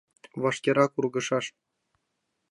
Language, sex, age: Mari, male, 19-29